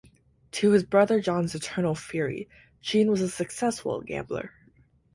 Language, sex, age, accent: English, female, 19-29, United States English